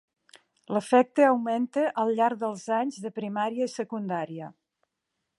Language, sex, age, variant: Catalan, female, 50-59, Nord-Occidental